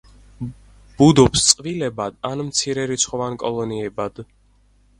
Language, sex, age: Georgian, male, 19-29